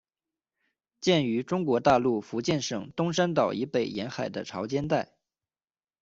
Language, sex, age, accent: Chinese, male, 19-29, 出生地：山西省